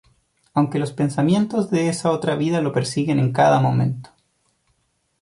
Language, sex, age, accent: Spanish, male, 30-39, Chileno: Chile, Cuyo